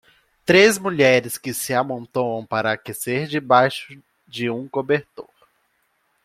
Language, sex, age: Portuguese, male, 19-29